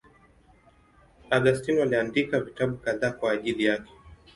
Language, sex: Swahili, male